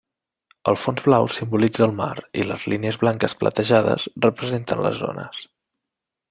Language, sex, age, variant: Catalan, male, 19-29, Septentrional